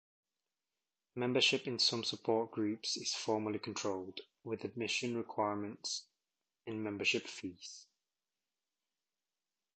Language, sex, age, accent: English, male, 30-39, England English